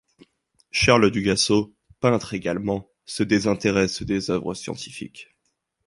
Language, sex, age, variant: French, male, 19-29, Français de métropole